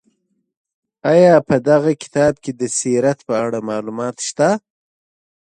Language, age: Pashto, 30-39